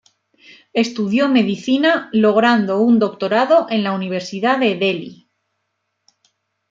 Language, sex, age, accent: Spanish, female, 19-29, España: Norte peninsular (Asturias, Castilla y León, Cantabria, País Vasco, Navarra, Aragón, La Rioja, Guadalajara, Cuenca)